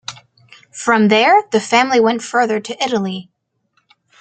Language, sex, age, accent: English, female, under 19, United States English